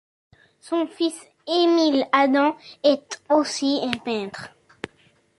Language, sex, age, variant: French, male, under 19, Français de métropole